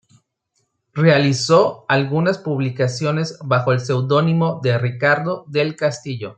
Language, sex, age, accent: Spanish, male, 30-39, México